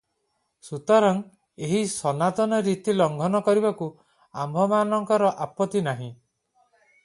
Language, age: Odia, 40-49